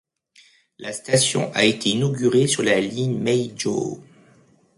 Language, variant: French, Français de métropole